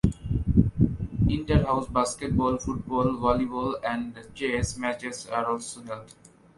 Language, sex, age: English, male, 19-29